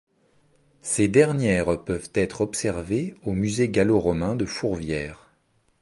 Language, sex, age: French, male, 40-49